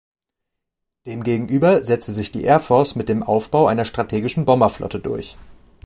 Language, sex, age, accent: German, male, 19-29, Deutschland Deutsch